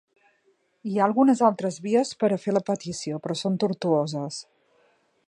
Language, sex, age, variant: Catalan, female, 40-49, Central